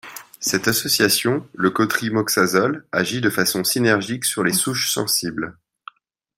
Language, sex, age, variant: French, male, 30-39, Français de métropole